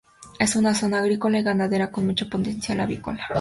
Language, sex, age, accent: Spanish, female, under 19, México